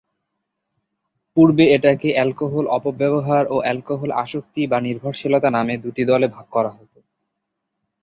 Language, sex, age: Bengali, male, 19-29